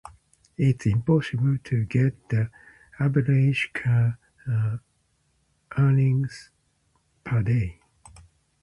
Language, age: English, 50-59